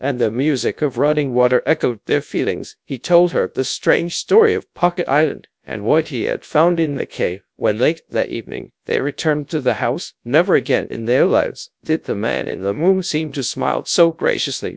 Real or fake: fake